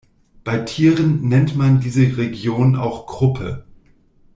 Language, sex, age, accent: German, male, 40-49, Deutschland Deutsch